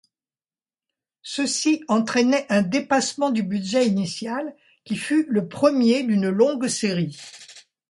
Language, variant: French, Français de métropole